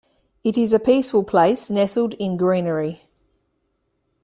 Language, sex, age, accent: English, female, 30-39, Australian English